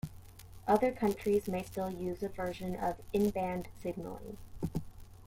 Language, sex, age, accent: English, female, 30-39, United States English